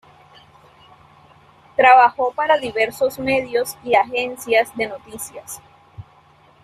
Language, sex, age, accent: Spanish, female, 19-29, Caribe: Cuba, Venezuela, Puerto Rico, República Dominicana, Panamá, Colombia caribeña, México caribeño, Costa del golfo de México